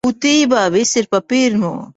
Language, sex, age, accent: Latvian, female, 40-49, Riga